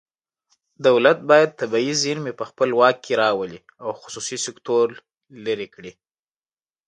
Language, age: Pashto, 19-29